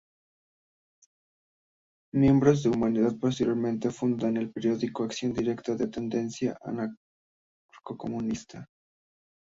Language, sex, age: Spanish, male, 19-29